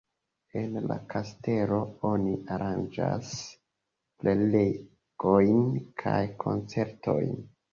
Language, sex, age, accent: Esperanto, male, 19-29, Internacia